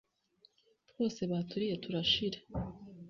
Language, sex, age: Kinyarwanda, female, 19-29